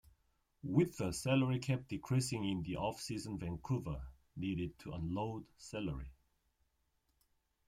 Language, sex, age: English, male, 40-49